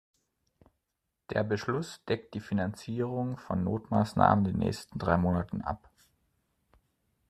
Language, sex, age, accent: German, male, 30-39, Deutschland Deutsch